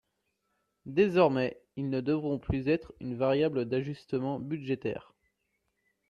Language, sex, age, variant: French, male, 19-29, Français de métropole